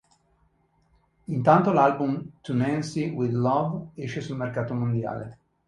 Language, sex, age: Italian, male, 50-59